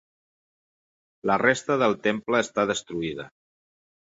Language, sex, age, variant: Catalan, male, 50-59, Central